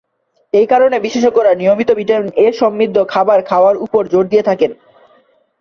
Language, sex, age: Bengali, male, 19-29